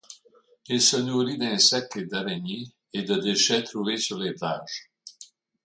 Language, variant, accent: French, Français d'Amérique du Nord, Français du Canada